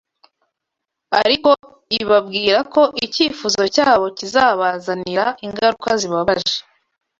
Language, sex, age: Kinyarwanda, female, 19-29